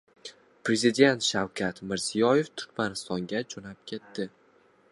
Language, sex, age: Uzbek, male, 19-29